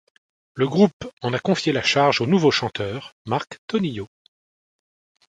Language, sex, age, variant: French, male, 40-49, Français de métropole